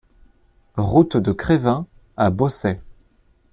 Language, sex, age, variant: French, male, 19-29, Français de métropole